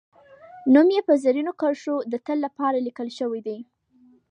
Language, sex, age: Pashto, female, under 19